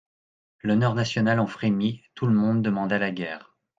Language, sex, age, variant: French, male, 40-49, Français de métropole